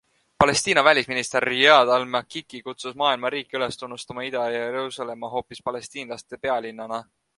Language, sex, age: Estonian, male, 19-29